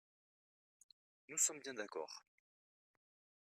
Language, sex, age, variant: French, male, 30-39, Français de métropole